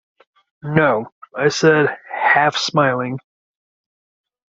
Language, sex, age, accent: English, male, 30-39, United States English